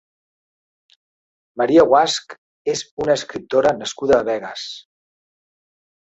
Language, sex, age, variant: Catalan, male, 60-69, Central